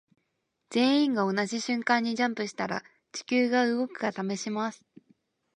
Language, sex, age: Japanese, female, 19-29